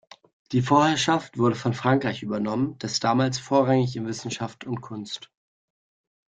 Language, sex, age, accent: German, male, 19-29, Deutschland Deutsch